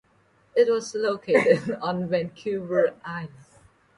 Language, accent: English, Malaysian English